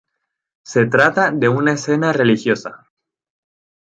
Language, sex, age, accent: Spanish, male, 19-29, España: Islas Canarias